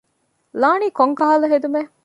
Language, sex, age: Divehi, female, 40-49